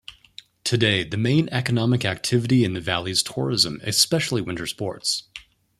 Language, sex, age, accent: English, male, 19-29, United States English